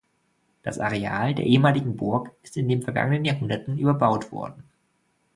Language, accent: German, Deutschland Deutsch